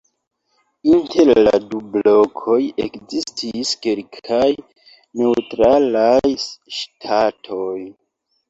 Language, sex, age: Esperanto, male, 19-29